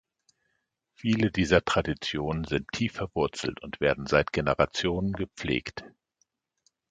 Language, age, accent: German, 50-59, Deutschland Deutsch